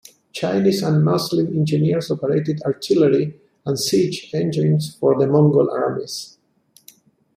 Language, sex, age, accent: English, male, 60-69, United States English